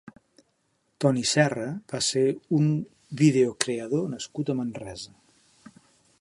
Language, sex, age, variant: Catalan, male, 70-79, Central